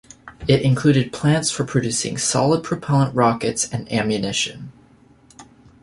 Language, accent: English, United States English